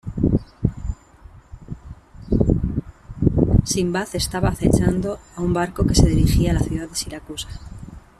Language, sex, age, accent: Spanish, female, 30-39, España: Norte peninsular (Asturias, Castilla y León, Cantabria, País Vasco, Navarra, Aragón, La Rioja, Guadalajara, Cuenca)